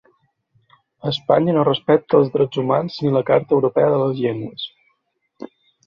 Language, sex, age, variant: Catalan, male, 19-29, Balear